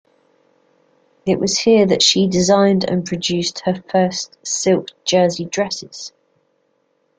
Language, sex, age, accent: English, female, 40-49, England English